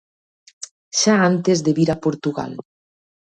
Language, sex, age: Galician, female, 30-39